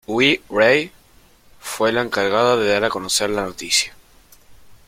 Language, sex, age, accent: Spanish, male, under 19, Rioplatense: Argentina, Uruguay, este de Bolivia, Paraguay